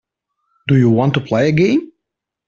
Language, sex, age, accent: English, male, 19-29, India and South Asia (India, Pakistan, Sri Lanka)